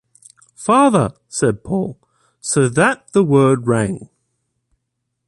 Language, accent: English, Australian English